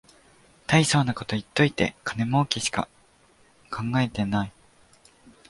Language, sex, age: Japanese, male, 19-29